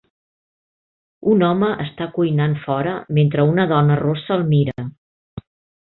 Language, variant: Catalan, Central